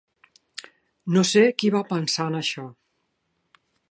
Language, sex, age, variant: Catalan, female, 60-69, Central